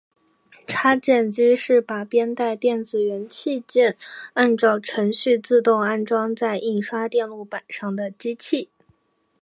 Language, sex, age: Chinese, female, 19-29